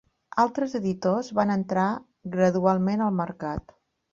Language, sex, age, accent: Catalan, female, 50-59, Empordanès